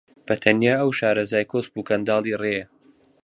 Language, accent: Central Kurdish, سۆرانی